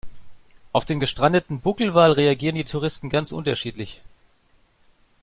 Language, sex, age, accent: German, male, 40-49, Deutschland Deutsch